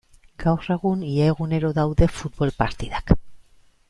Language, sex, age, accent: Basque, female, 40-49, Mendebalekoa (Araba, Bizkaia, Gipuzkoako mendebaleko herri batzuk)